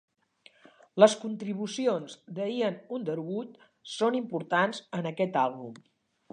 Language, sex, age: Catalan, female, 60-69